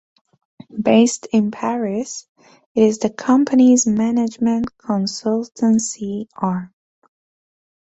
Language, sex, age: English, female, 19-29